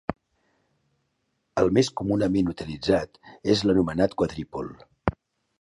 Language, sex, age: Catalan, male, 50-59